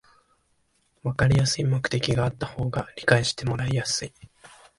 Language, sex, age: Japanese, male, 19-29